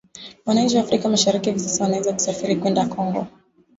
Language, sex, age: Swahili, female, 19-29